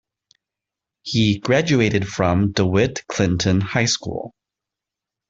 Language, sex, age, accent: English, male, 30-39, United States English